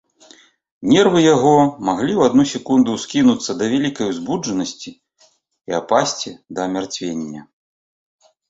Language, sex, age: Belarusian, male, 40-49